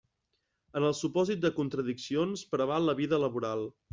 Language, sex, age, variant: Catalan, male, 19-29, Central